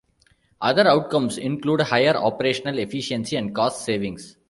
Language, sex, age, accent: English, male, 40-49, India and South Asia (India, Pakistan, Sri Lanka)